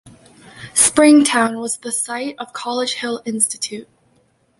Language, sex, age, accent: English, female, 19-29, Canadian English